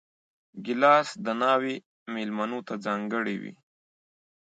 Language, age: Pashto, 19-29